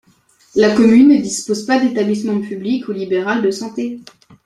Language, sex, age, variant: French, male, under 19, Français de métropole